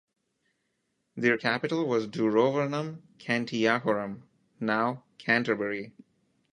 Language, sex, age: English, male, 19-29